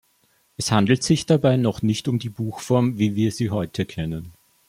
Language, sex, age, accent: German, male, 19-29, Österreichisches Deutsch